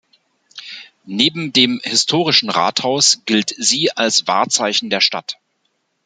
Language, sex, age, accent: German, male, 40-49, Deutschland Deutsch